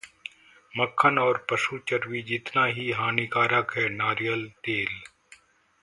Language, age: Hindi, 40-49